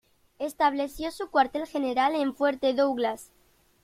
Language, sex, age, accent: Spanish, female, under 19, España: Sur peninsular (Andalucia, Extremadura, Murcia)